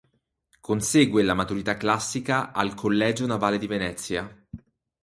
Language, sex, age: Italian, male, 30-39